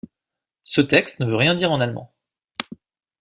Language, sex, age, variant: French, male, 30-39, Français de métropole